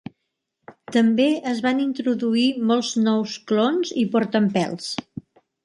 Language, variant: Catalan, Central